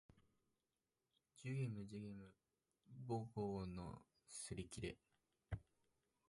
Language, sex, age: Japanese, male, 19-29